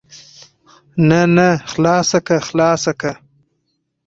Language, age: Pashto, 19-29